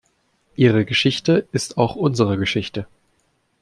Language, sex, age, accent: German, male, 19-29, Deutschland Deutsch